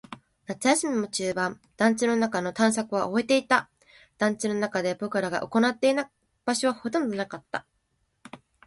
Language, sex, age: Japanese, female, 19-29